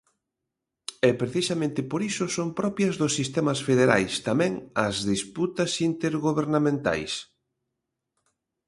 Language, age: Galician, 50-59